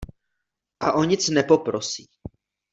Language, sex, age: Czech, male, 19-29